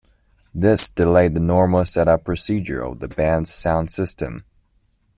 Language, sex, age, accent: English, male, under 19, United States English